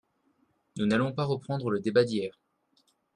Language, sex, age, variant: French, male, 19-29, Français de métropole